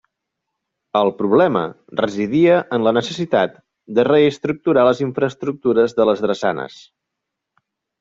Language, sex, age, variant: Catalan, male, 30-39, Nord-Occidental